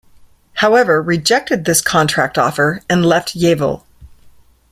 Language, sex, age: English, female, 50-59